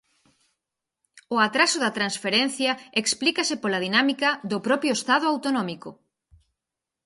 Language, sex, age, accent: Galician, female, 30-39, Central (gheada)